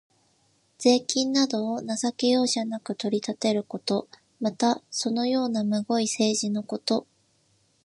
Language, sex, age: Japanese, female, 19-29